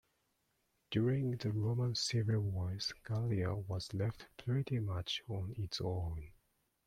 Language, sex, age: English, male, 40-49